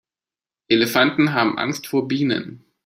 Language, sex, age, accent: German, male, 30-39, Deutschland Deutsch